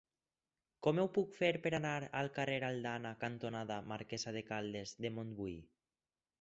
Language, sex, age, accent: Catalan, male, 19-29, valencià